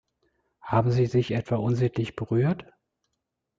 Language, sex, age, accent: German, male, 40-49, Deutschland Deutsch